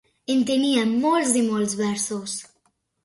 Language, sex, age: Catalan, female, under 19